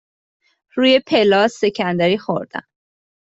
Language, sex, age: Persian, female, 30-39